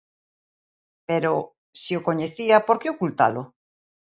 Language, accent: Galician, Atlántico (seseo e gheada)